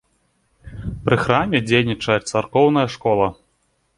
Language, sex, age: Belarusian, male, 19-29